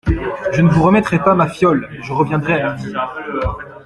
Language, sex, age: French, male, 19-29